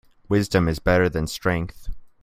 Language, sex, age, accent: English, male, 19-29, United States English